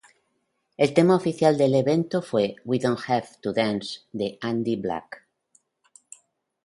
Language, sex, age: Spanish, female, 60-69